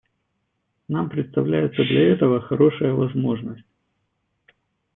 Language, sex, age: Russian, male, 40-49